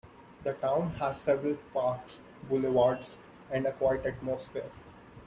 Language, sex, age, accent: English, male, 19-29, India and South Asia (India, Pakistan, Sri Lanka)